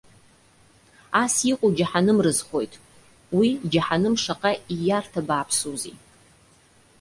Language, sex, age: Abkhazian, female, 30-39